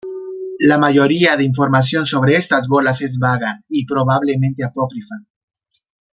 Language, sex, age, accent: Spanish, male, 30-39, México